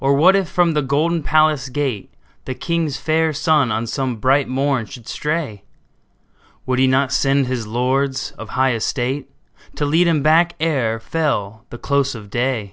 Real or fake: real